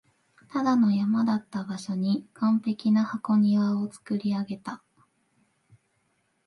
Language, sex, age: Japanese, female, 19-29